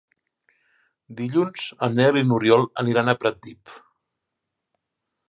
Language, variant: Catalan, Central